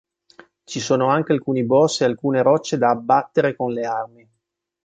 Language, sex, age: Italian, male, 50-59